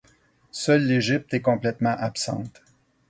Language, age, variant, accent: French, 50-59, Français d'Amérique du Nord, Français du Canada